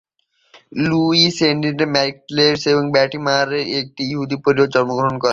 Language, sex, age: Bengali, male, 19-29